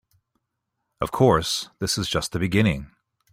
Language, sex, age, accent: English, male, 40-49, Canadian English